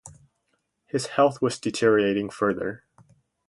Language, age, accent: English, 19-29, United States English